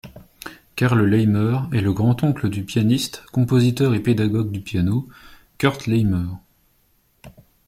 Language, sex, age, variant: French, male, 19-29, Français de métropole